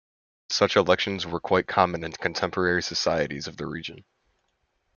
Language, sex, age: English, male, under 19